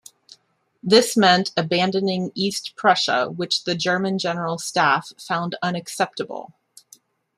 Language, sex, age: English, female, 40-49